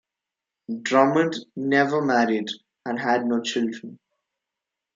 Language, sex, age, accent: English, male, 19-29, India and South Asia (India, Pakistan, Sri Lanka)